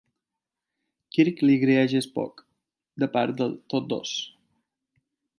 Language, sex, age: Catalan, male, 30-39